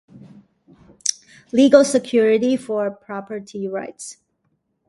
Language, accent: English, United States English